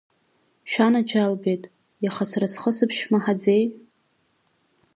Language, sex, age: Abkhazian, female, 19-29